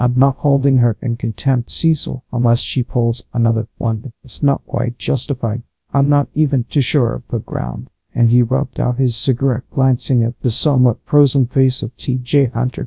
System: TTS, GradTTS